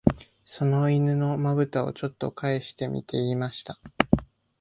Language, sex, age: Japanese, male, 19-29